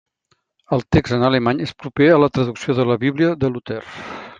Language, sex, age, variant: Catalan, male, 60-69, Central